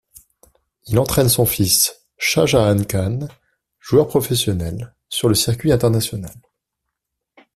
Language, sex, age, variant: French, male, 19-29, Français de métropole